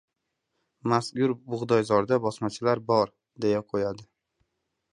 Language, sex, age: Uzbek, male, 19-29